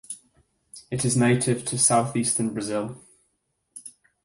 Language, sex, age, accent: English, male, 19-29, England English